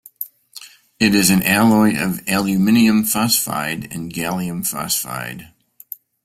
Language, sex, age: English, male, 60-69